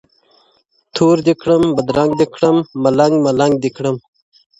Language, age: Pashto, 19-29